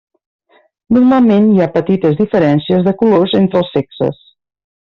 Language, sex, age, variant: Catalan, female, 50-59, Septentrional